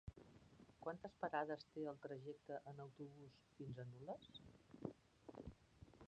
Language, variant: Catalan, Central